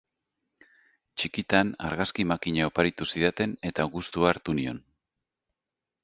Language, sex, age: Basque, male, 40-49